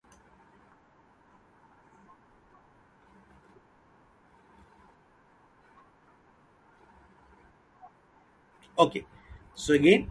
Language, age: English, 50-59